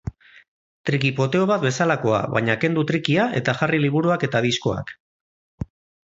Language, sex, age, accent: Basque, male, 40-49, Mendebalekoa (Araba, Bizkaia, Gipuzkoako mendebaleko herri batzuk)